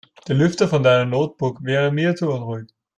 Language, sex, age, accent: German, male, 19-29, Österreichisches Deutsch